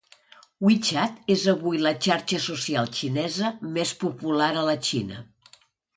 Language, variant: Catalan, Nord-Occidental